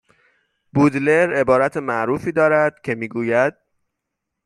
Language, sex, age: Persian, male, 19-29